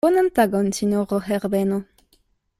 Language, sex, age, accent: Esperanto, female, 19-29, Internacia